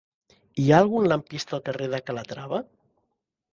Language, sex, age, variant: Catalan, male, 50-59, Central